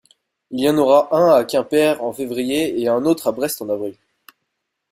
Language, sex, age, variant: French, male, 19-29, Français de métropole